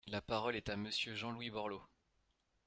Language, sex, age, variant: French, male, 19-29, Français de métropole